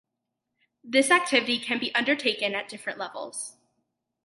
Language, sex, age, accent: English, female, under 19, United States English